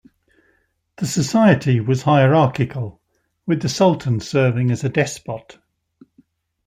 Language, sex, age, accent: English, male, 60-69, England English